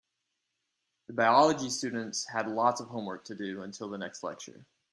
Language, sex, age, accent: English, male, 19-29, United States English